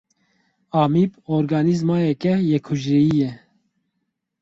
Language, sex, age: Kurdish, male, 30-39